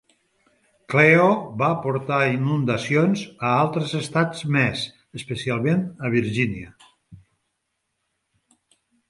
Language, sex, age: Catalan, male, 60-69